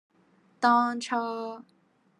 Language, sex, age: Cantonese, female, 19-29